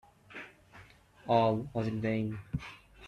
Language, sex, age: English, male, 19-29